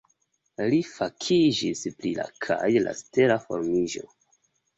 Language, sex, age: Esperanto, male, 19-29